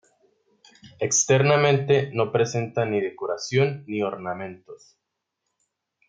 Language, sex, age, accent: Spanish, male, 30-39, Andino-Pacífico: Colombia, Perú, Ecuador, oeste de Bolivia y Venezuela andina